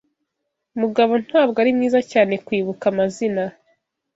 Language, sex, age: Kinyarwanda, female, 19-29